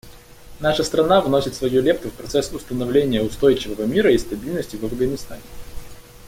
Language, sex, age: Russian, male, 19-29